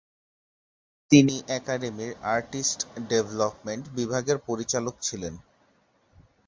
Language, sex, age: Bengali, male, 19-29